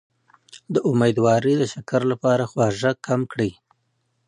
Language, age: Pashto, 40-49